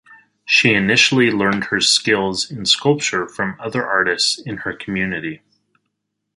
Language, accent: English, United States English